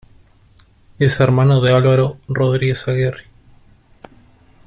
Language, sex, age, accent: Spanish, male, 19-29, Rioplatense: Argentina, Uruguay, este de Bolivia, Paraguay